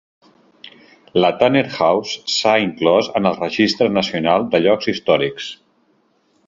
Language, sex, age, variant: Catalan, male, 50-59, Central